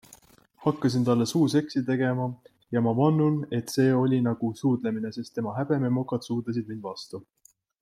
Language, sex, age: Estonian, male, 19-29